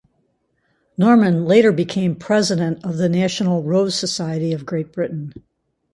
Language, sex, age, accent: English, female, 60-69, United States English